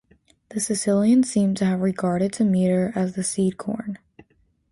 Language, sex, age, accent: English, female, under 19, United States English